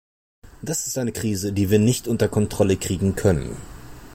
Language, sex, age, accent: German, male, 40-49, Deutschland Deutsch